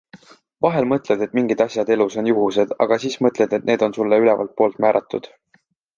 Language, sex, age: Estonian, male, 19-29